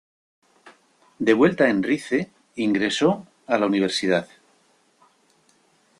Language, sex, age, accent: Spanish, male, 60-69, España: Centro-Sur peninsular (Madrid, Toledo, Castilla-La Mancha)